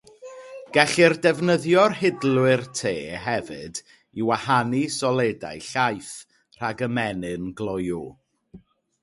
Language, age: Welsh, 30-39